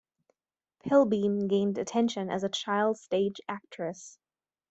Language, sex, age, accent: English, female, 19-29, United States English